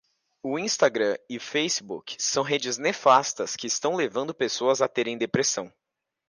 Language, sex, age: Portuguese, male, 19-29